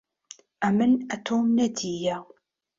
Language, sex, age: Central Kurdish, female, 30-39